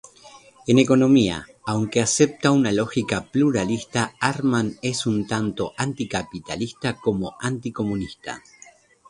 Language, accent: Spanish, Rioplatense: Argentina, Uruguay, este de Bolivia, Paraguay